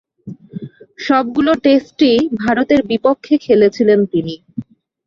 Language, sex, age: Bengali, female, 30-39